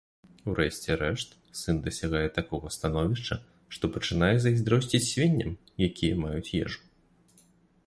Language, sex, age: Belarusian, male, 19-29